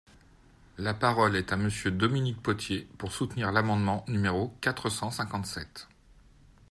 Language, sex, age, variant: French, male, 50-59, Français de métropole